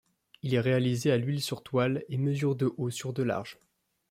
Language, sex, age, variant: French, male, 19-29, Français de métropole